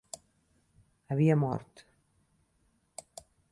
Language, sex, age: Catalan, female, 50-59